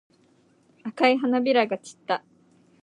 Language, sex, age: Japanese, female, 19-29